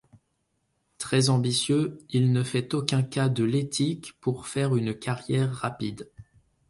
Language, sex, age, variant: French, male, 30-39, Français de métropole